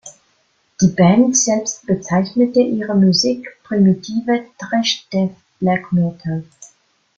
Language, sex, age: German, female, 19-29